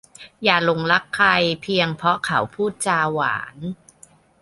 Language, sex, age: Thai, male, under 19